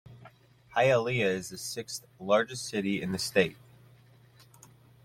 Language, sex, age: English, male, 19-29